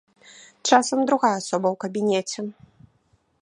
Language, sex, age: Belarusian, female, 19-29